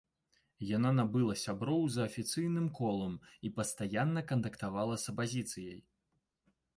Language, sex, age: Belarusian, male, 19-29